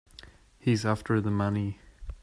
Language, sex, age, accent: English, male, 19-29, United States English